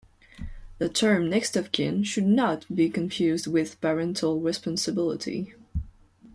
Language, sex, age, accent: English, female, 19-29, United States English